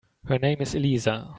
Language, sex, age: English, male, 19-29